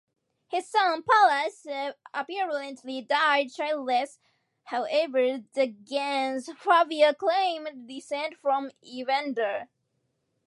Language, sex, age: English, female, 19-29